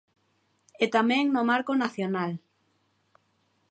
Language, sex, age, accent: Galician, male, 50-59, Normativo (estándar)